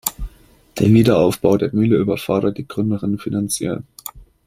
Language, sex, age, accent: German, male, under 19, Deutschland Deutsch